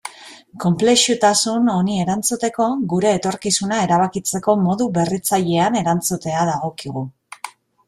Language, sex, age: Basque, female, 30-39